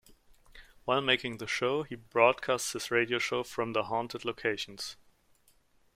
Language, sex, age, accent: English, male, 30-39, England English